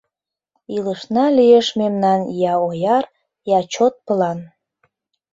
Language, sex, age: Mari, female, 40-49